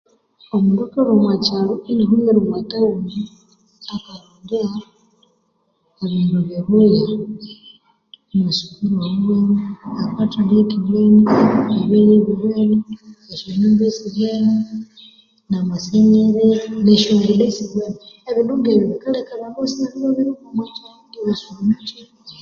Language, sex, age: Konzo, female, 30-39